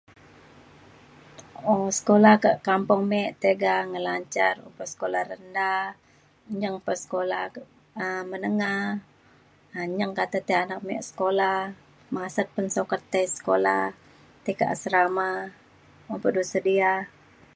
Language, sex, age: Mainstream Kenyah, female, 40-49